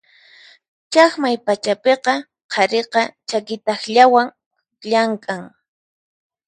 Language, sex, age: Puno Quechua, female, 19-29